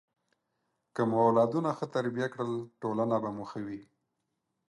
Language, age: Pashto, 19-29